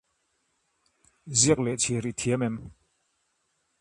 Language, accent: English, United States English